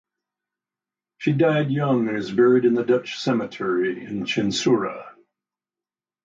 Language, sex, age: English, male, 60-69